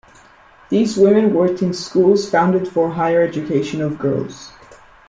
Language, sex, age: English, female, under 19